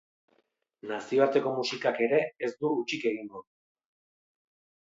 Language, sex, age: Basque, male, 50-59